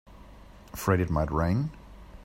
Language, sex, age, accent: English, male, 30-39, United States English